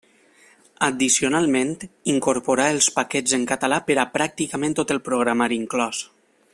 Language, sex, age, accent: Catalan, male, 19-29, valencià